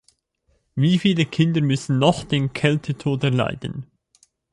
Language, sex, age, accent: German, male, 19-29, Schweizerdeutsch